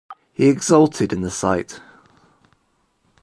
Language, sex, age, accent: English, male, 30-39, England English